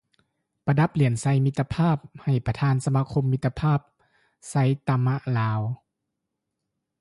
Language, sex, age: Lao, male, 30-39